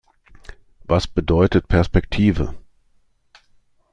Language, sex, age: German, male, 50-59